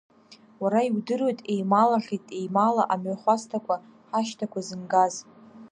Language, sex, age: Abkhazian, female, under 19